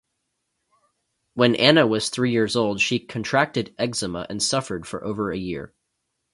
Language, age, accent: English, 19-29, United States English